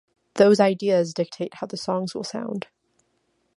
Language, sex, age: English, female, 19-29